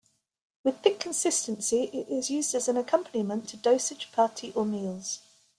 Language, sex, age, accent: English, female, 50-59, England English